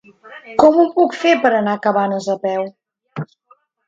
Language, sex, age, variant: Catalan, female, 50-59, Central